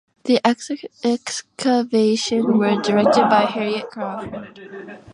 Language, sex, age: English, female, 19-29